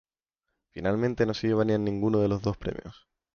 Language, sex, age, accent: Spanish, male, 19-29, España: Centro-Sur peninsular (Madrid, Toledo, Castilla-La Mancha); España: Islas Canarias